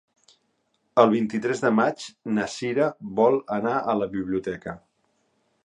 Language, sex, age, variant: Catalan, male, 50-59, Central